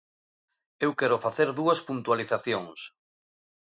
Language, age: Galician, 40-49